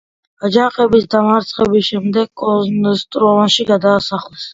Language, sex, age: Georgian, male, under 19